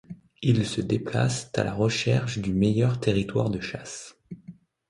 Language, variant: French, Français de métropole